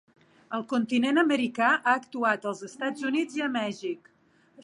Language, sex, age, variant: Catalan, female, 50-59, Nord-Occidental